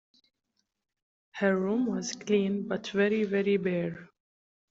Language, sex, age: English, female, 19-29